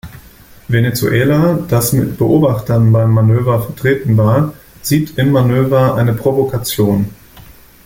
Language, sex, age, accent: German, male, 30-39, Deutschland Deutsch